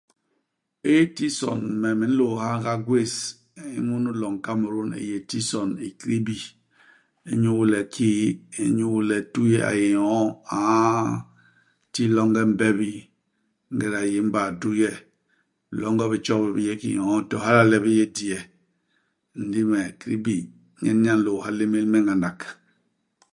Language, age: Basaa, 40-49